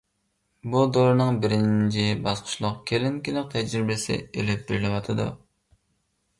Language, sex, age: Uyghur, male, 30-39